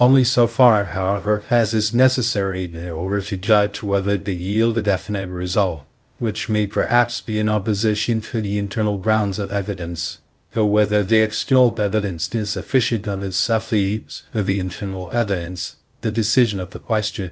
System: TTS, VITS